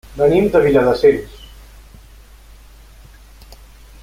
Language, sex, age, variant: Catalan, male, 60-69, Central